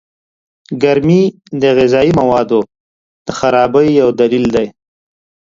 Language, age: Pashto, 30-39